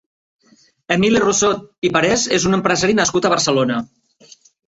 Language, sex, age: Catalan, male, 50-59